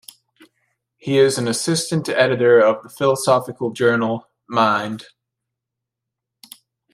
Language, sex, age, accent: English, male, 19-29, United States English